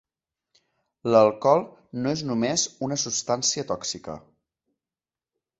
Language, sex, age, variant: Catalan, male, 30-39, Central